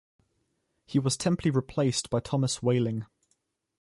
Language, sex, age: English, male, 19-29